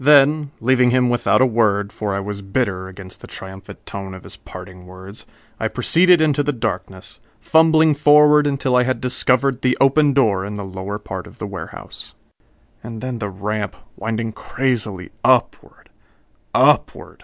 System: none